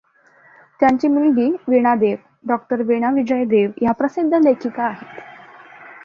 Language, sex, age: Marathi, female, under 19